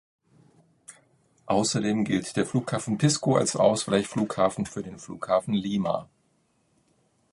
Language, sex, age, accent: German, male, 50-59, Deutschland Deutsch